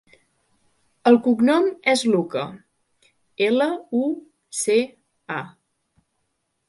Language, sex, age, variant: Catalan, female, under 19, Central